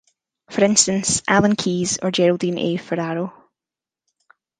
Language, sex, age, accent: English, female, 19-29, Scottish English